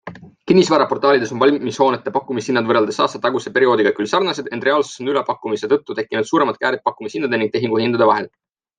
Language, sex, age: Estonian, male, 19-29